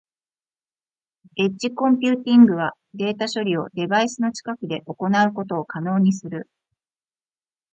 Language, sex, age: Japanese, female, 40-49